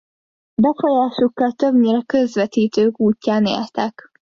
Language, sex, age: Hungarian, female, under 19